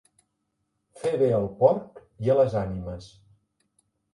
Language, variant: Catalan, Central